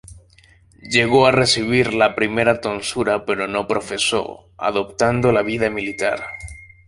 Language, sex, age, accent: Spanish, male, 19-29, Caribe: Cuba, Venezuela, Puerto Rico, República Dominicana, Panamá, Colombia caribeña, México caribeño, Costa del golfo de México